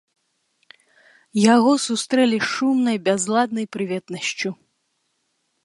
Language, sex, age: Belarusian, female, 30-39